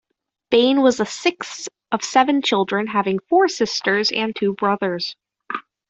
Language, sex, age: English, female, under 19